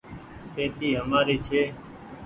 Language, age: Goaria, 19-29